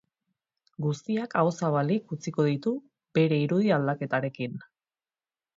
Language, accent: Basque, Erdialdekoa edo Nafarra (Gipuzkoa, Nafarroa)